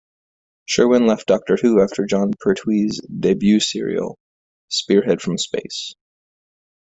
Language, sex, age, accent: English, male, 19-29, United States English